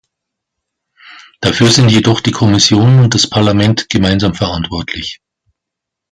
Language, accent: German, Deutschland Deutsch